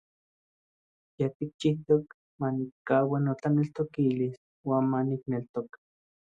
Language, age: Central Puebla Nahuatl, 30-39